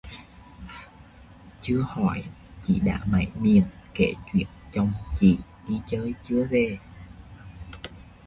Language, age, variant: Vietnamese, 19-29, Sài Gòn